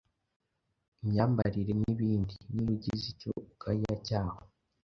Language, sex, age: Kinyarwanda, male, under 19